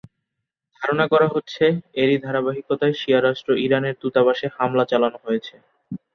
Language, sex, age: Bengali, male, under 19